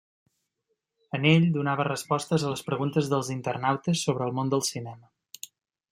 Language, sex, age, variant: Catalan, male, 30-39, Central